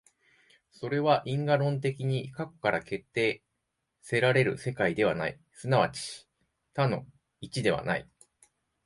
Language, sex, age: Japanese, male, 40-49